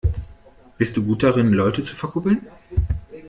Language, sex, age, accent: German, male, 30-39, Deutschland Deutsch